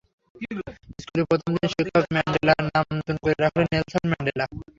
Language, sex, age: Bengali, male, under 19